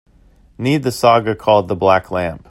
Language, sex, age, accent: English, male, 40-49, United States English